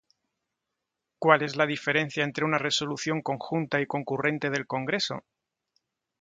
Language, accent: Spanish, España: Sur peninsular (Andalucia, Extremadura, Murcia)